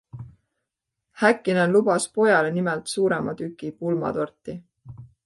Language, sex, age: Estonian, female, 30-39